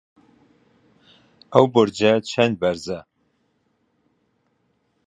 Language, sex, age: Central Kurdish, male, 50-59